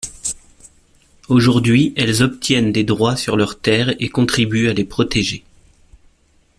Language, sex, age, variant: French, male, 40-49, Français de métropole